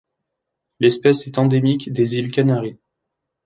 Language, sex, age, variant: French, male, 19-29, Français de métropole